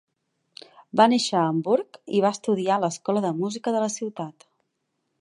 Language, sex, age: Catalan, female, 30-39